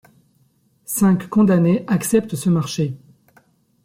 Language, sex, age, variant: French, male, 30-39, Français de métropole